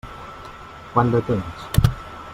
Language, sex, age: Catalan, male, 19-29